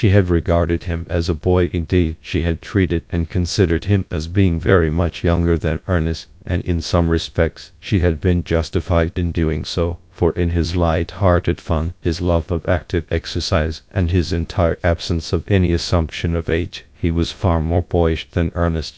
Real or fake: fake